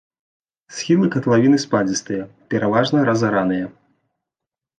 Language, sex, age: Belarusian, male, 30-39